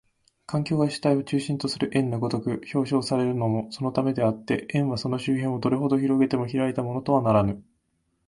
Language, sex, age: Japanese, male, 19-29